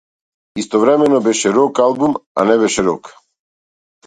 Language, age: Macedonian, 40-49